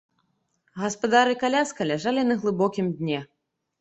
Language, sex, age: Belarusian, female, 30-39